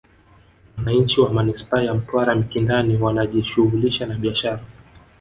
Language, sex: Swahili, male